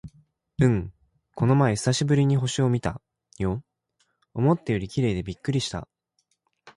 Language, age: Japanese, 19-29